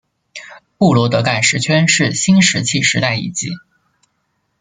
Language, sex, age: Chinese, male, 30-39